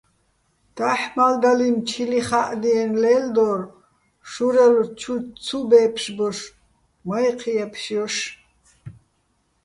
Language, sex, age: Bats, female, 70-79